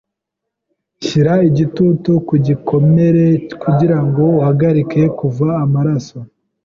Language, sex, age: Kinyarwanda, male, 19-29